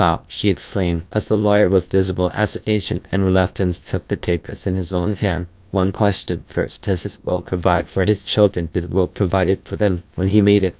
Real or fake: fake